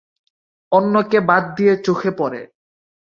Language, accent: Bengali, Bangladeshi; শুদ্ধ বাংলা